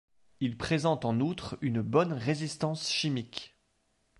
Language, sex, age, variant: French, male, 30-39, Français de métropole